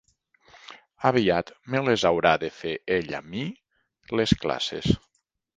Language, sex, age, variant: Catalan, male, 40-49, Nord-Occidental